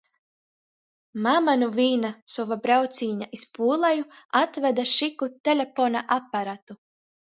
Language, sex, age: Latgalian, female, 19-29